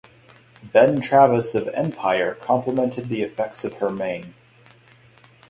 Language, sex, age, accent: English, male, 19-29, United States English